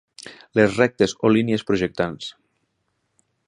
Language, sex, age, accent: Catalan, male, 19-29, Ebrenc